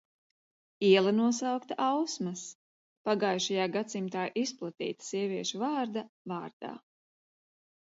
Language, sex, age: Latvian, female, 40-49